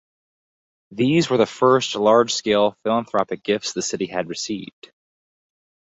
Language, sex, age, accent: English, male, 19-29, United States English